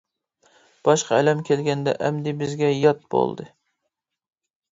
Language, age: Uyghur, 19-29